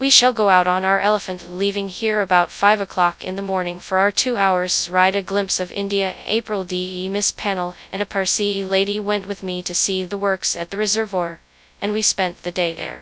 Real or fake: fake